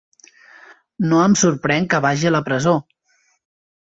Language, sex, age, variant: Catalan, male, 19-29, Central